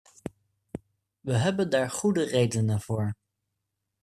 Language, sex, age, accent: Dutch, male, 19-29, Nederlands Nederlands